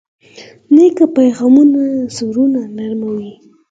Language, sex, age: Pashto, female, under 19